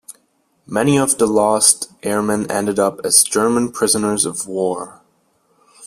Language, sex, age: English, male, 19-29